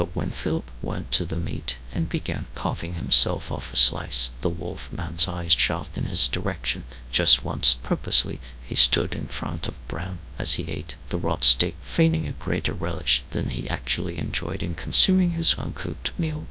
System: TTS, GradTTS